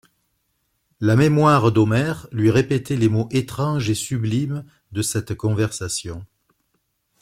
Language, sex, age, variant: French, male, 50-59, Français de métropole